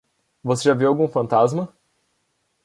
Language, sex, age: Portuguese, male, under 19